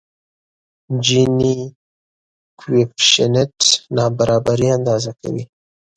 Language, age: Pashto, 19-29